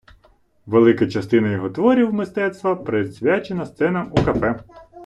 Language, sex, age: Ukrainian, male, 30-39